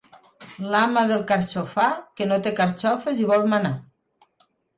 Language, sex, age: Catalan, female, 50-59